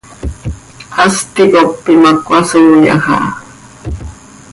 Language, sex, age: Seri, female, 40-49